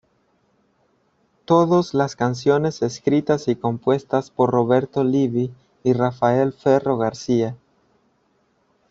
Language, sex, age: Spanish, male, 19-29